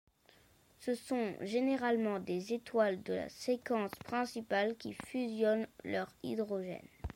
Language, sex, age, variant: French, male, under 19, Français de métropole